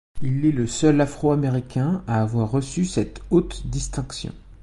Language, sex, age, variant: French, male, 19-29, Français de métropole